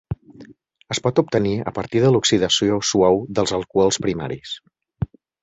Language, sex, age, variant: Catalan, male, 40-49, Central